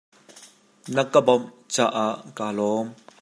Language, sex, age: Hakha Chin, male, 30-39